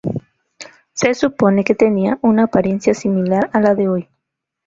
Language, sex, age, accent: Spanish, female, 19-29, Andino-Pacífico: Colombia, Perú, Ecuador, oeste de Bolivia y Venezuela andina